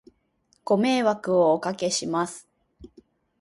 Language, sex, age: Japanese, female, 19-29